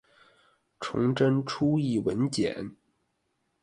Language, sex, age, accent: Chinese, male, 19-29, 出生地：北京市